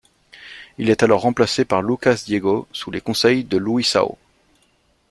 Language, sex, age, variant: French, male, 30-39, Français de métropole